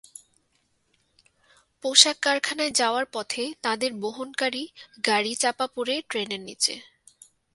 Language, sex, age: Bengali, female, 19-29